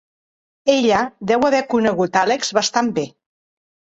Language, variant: Catalan, Central